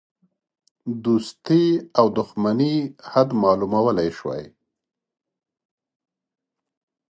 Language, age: Pashto, 40-49